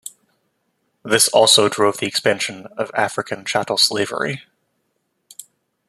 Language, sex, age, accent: English, male, 30-39, United States English